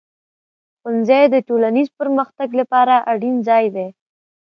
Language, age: Pashto, 30-39